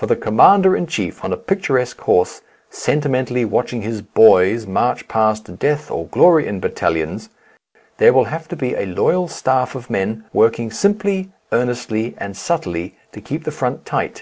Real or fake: real